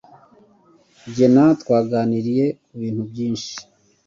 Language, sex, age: Kinyarwanda, male, 30-39